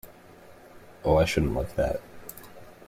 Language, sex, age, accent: English, male, 19-29, United States English